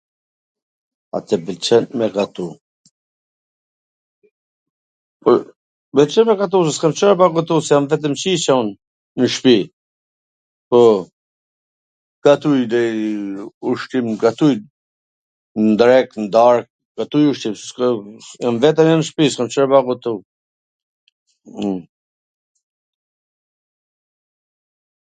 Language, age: Gheg Albanian, 50-59